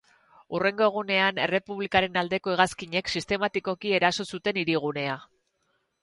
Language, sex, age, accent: Basque, female, 40-49, Erdialdekoa edo Nafarra (Gipuzkoa, Nafarroa)